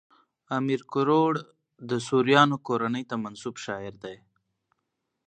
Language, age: Pashto, 19-29